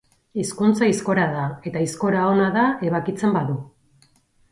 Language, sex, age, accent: Basque, female, 40-49, Erdialdekoa edo Nafarra (Gipuzkoa, Nafarroa)